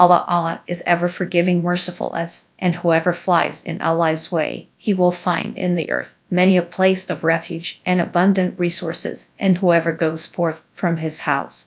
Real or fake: fake